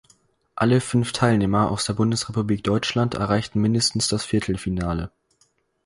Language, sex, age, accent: German, male, under 19, Deutschland Deutsch